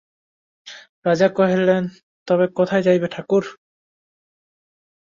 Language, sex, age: Bengali, male, 19-29